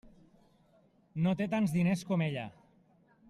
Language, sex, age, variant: Catalan, male, 30-39, Nord-Occidental